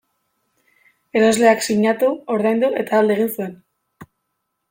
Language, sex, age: Basque, female, 19-29